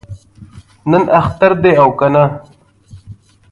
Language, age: Pashto, 19-29